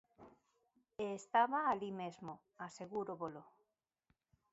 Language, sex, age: Galician, female, 40-49